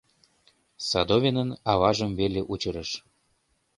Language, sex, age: Mari, male, 30-39